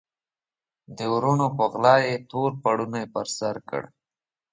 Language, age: Pashto, under 19